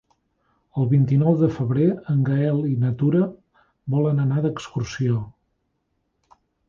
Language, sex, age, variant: Catalan, male, 40-49, Nord-Occidental